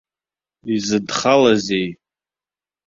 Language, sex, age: Abkhazian, male, 30-39